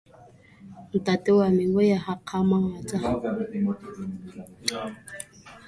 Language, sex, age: Tswana, female, 19-29